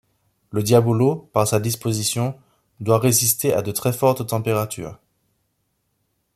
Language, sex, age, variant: French, male, 30-39, Français des départements et régions d'outre-mer